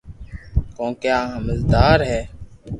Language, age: Loarki, under 19